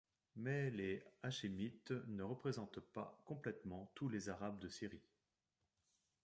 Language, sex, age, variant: French, male, 40-49, Français de métropole